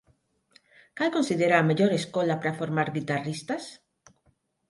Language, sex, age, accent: Galician, female, 50-59, Neofalante